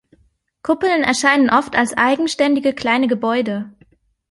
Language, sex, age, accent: German, female, 30-39, Deutschland Deutsch